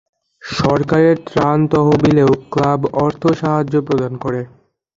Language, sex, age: Bengali, male, under 19